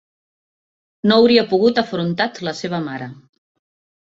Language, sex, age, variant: Catalan, female, 50-59, Central